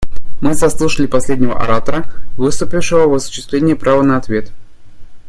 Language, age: Russian, 19-29